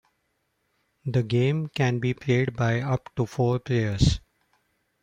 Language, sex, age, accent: English, male, 40-49, India and South Asia (India, Pakistan, Sri Lanka)